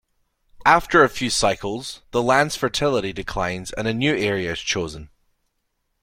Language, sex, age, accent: English, male, 19-29, Scottish English